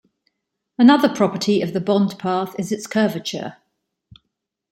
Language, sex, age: English, female, 50-59